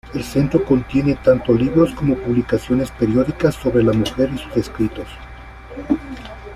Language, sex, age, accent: Spanish, male, 40-49, Andino-Pacífico: Colombia, Perú, Ecuador, oeste de Bolivia y Venezuela andina